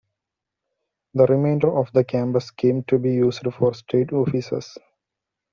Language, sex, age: English, male, 19-29